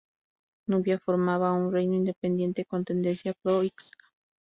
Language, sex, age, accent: Spanish, female, 30-39, México